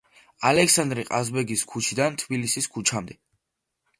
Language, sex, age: Georgian, male, 19-29